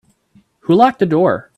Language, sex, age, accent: English, female, under 19, United States English